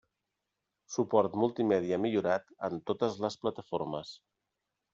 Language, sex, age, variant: Catalan, male, 40-49, Central